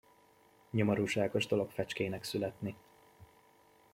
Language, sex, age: Hungarian, male, 19-29